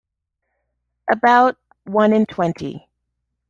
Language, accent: English, Canadian English